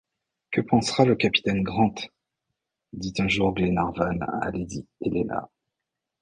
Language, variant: French, Français de métropole